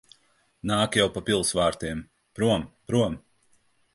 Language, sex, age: Latvian, male, 30-39